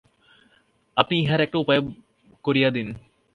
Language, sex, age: Bengali, male, 19-29